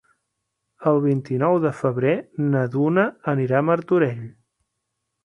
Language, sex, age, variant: Catalan, male, 40-49, Central